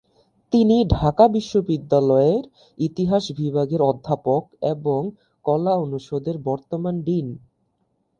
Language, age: Bengali, 19-29